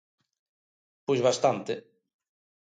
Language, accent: Galician, Oriental (común en zona oriental)